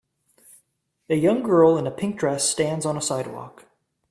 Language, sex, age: English, male, 30-39